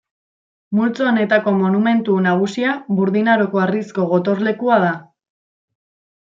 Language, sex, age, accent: Basque, female, 19-29, Mendebalekoa (Araba, Bizkaia, Gipuzkoako mendebaleko herri batzuk)